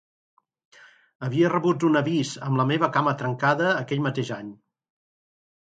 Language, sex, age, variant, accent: Catalan, male, 60-69, Central, central